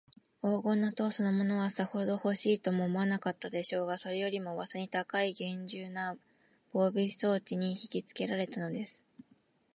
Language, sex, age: Japanese, female, 19-29